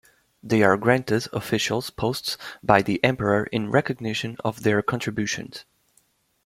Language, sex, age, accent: English, male, 19-29, United States English